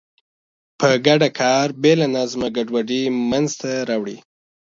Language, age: Pashto, 19-29